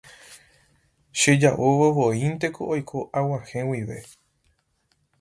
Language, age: Guarani, 19-29